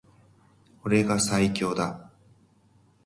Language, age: Japanese, 30-39